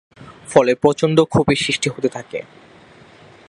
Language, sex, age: Bengali, male, 19-29